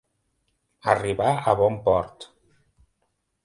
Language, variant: Catalan, Central